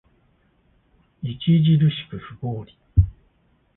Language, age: Japanese, 60-69